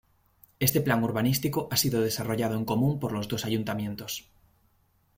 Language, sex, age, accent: Spanish, male, 19-29, España: Norte peninsular (Asturias, Castilla y León, Cantabria, País Vasco, Navarra, Aragón, La Rioja, Guadalajara, Cuenca)